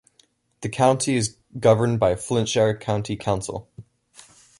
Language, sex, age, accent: English, male, under 19, United States English